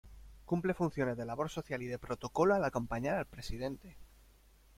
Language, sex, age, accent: Spanish, male, 30-39, España: Norte peninsular (Asturias, Castilla y León, Cantabria, País Vasco, Navarra, Aragón, La Rioja, Guadalajara, Cuenca)